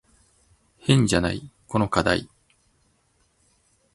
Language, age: Japanese, 50-59